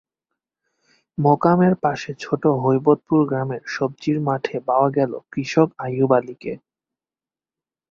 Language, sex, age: Bengali, male, 19-29